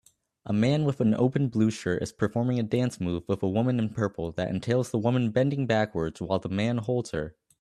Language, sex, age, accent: English, male, 19-29, United States English